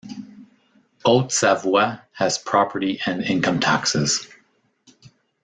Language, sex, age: English, male, 50-59